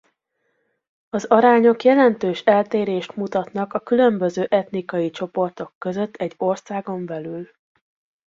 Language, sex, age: Hungarian, female, 19-29